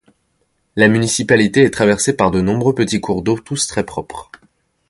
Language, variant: French, Français de métropole